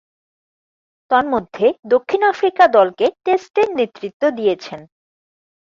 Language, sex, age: Bengali, female, 19-29